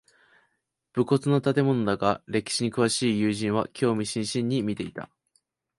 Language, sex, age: Japanese, male, 19-29